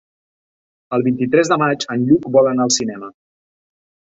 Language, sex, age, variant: Catalan, male, 40-49, Central